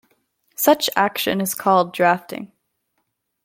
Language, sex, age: English, female, under 19